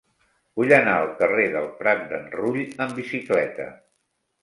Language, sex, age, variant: Catalan, male, 60-69, Central